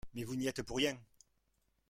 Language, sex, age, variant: French, male, 50-59, Français de métropole